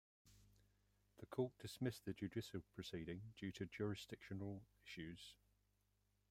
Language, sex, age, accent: English, male, 50-59, England English